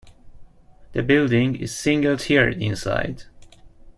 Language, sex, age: English, male, 30-39